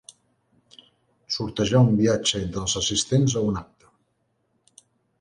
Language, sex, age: Catalan, male, 50-59